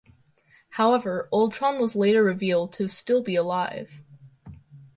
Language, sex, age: English, female, under 19